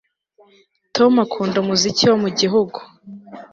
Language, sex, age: Kinyarwanda, female, 19-29